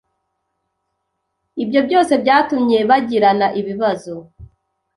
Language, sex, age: Kinyarwanda, female, 30-39